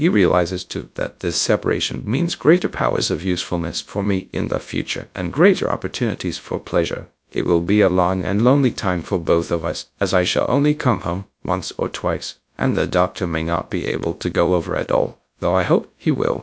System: TTS, GradTTS